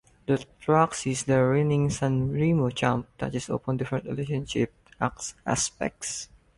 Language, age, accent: English, 19-29, Filipino